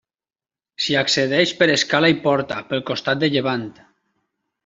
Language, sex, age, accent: Catalan, male, 30-39, valencià